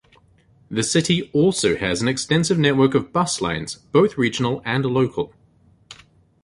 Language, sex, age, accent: English, male, 30-39, New Zealand English